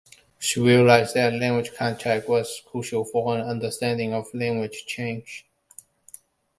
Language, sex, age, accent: English, male, 19-29, Hong Kong English